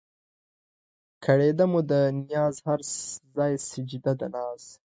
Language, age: Pashto, 19-29